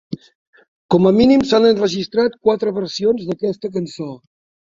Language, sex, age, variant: Catalan, male, 60-69, Septentrional